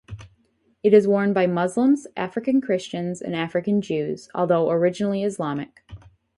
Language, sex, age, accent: English, female, 19-29, United States English